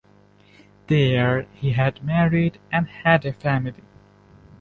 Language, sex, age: English, male, 19-29